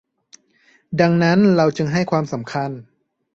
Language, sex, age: Thai, male, 30-39